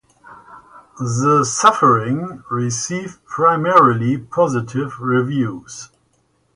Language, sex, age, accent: English, male, 50-59, United States English